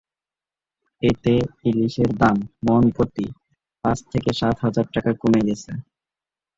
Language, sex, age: Bengali, male, 19-29